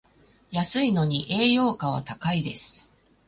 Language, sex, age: Japanese, female, 40-49